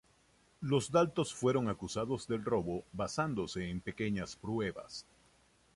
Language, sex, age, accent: Spanish, male, 60-69, Caribe: Cuba, Venezuela, Puerto Rico, República Dominicana, Panamá, Colombia caribeña, México caribeño, Costa del golfo de México